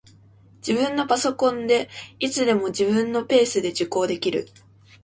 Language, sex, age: Japanese, female, 19-29